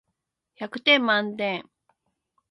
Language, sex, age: Japanese, female, 40-49